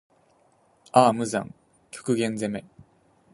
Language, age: Japanese, 19-29